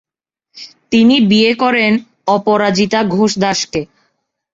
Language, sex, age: Bengali, female, 19-29